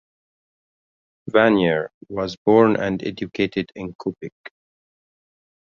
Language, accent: English, Southern African (South Africa, Zimbabwe, Namibia)